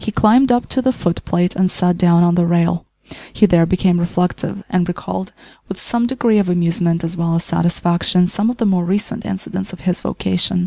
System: none